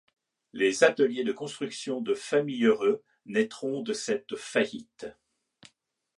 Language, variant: French, Français de métropole